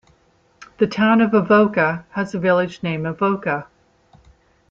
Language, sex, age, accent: English, female, 50-59, United States English